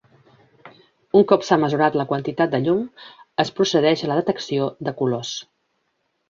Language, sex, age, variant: Catalan, female, 40-49, Central